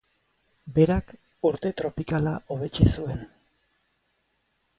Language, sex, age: Basque, male, 40-49